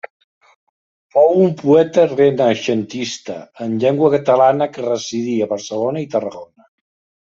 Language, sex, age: Catalan, male, 50-59